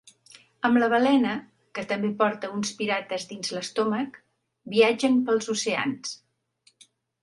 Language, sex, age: Catalan, female, 60-69